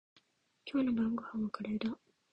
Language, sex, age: Japanese, female, under 19